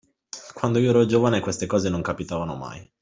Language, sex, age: Italian, male, 19-29